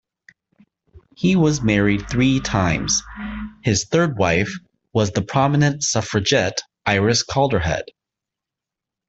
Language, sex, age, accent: English, male, 30-39, United States English